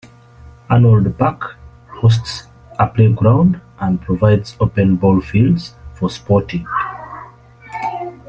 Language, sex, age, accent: English, male, 30-39, England English